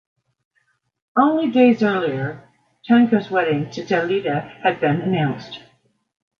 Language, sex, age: English, female, 50-59